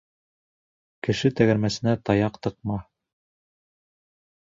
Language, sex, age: Bashkir, male, 19-29